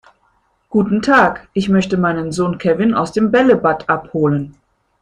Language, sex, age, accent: German, female, 50-59, Deutschland Deutsch